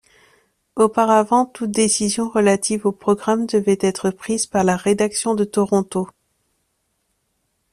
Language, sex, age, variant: French, female, 30-39, Français de métropole